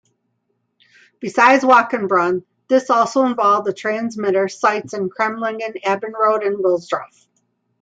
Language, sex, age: English, female, 50-59